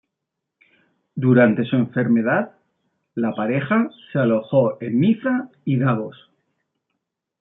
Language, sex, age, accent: Spanish, male, 40-49, España: Norte peninsular (Asturias, Castilla y León, Cantabria, País Vasco, Navarra, Aragón, La Rioja, Guadalajara, Cuenca)